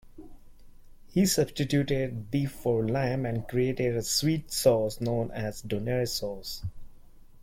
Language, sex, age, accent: English, male, 30-39, India and South Asia (India, Pakistan, Sri Lanka)